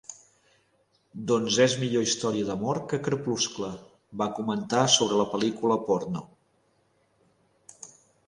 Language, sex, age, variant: Catalan, male, 50-59, Central